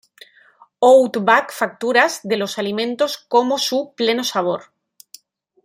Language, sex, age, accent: Spanish, female, 30-39, España: Norte peninsular (Asturias, Castilla y León, Cantabria, País Vasco, Navarra, Aragón, La Rioja, Guadalajara, Cuenca)